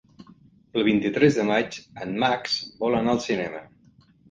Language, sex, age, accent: Catalan, male, 50-59, occidental